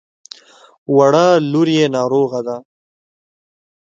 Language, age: Pashto, 19-29